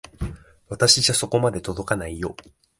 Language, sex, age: Japanese, male, 19-29